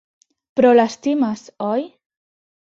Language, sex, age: Catalan, female, under 19